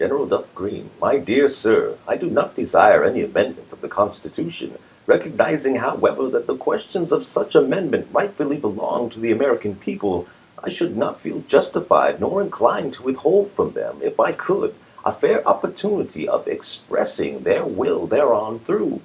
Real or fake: real